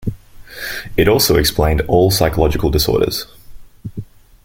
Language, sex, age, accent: English, male, 19-29, Australian English